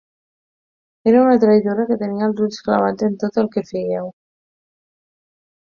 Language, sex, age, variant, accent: Catalan, female, 30-39, Nord-Occidental, Lleidatà